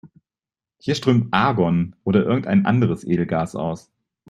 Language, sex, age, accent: German, male, 19-29, Deutschland Deutsch